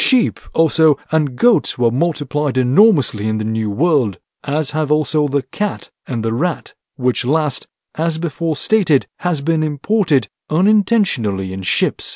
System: none